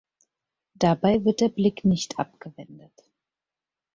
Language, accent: German, Deutschland Deutsch